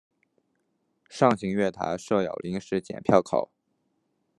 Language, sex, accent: Chinese, male, 出生地：河南省